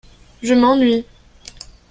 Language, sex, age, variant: French, male, under 19, Français de métropole